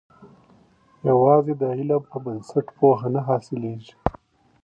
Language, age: Pashto, 30-39